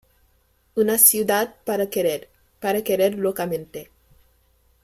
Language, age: Spanish, under 19